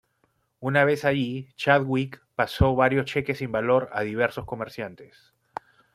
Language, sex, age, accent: Spanish, male, 40-49, Andino-Pacífico: Colombia, Perú, Ecuador, oeste de Bolivia y Venezuela andina